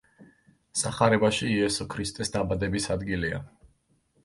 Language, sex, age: Georgian, male, 19-29